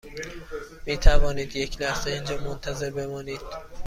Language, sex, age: Persian, male, 30-39